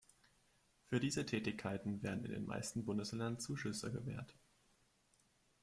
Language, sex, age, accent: German, male, 19-29, Deutschland Deutsch